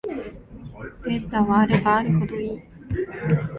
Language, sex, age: Japanese, female, 19-29